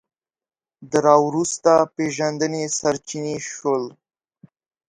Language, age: Pashto, under 19